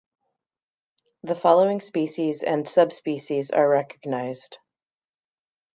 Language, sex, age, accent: English, female, 30-39, United States English